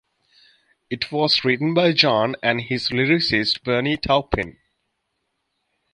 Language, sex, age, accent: English, male, 19-29, United States English